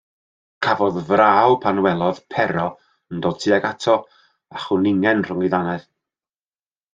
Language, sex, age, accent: Welsh, male, 40-49, Y Deyrnas Unedig Cymraeg